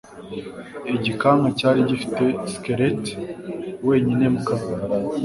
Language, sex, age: Kinyarwanda, male, 19-29